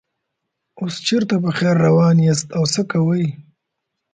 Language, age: Pashto, 19-29